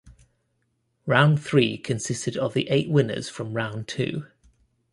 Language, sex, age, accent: English, male, 30-39, England English